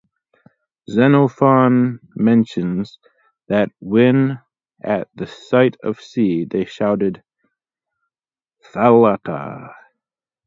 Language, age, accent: English, 30-39, United States English